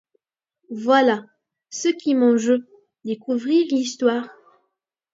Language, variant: French, Français de métropole